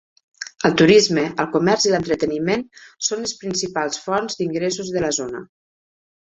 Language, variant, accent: Catalan, Nord-Occidental, Tortosí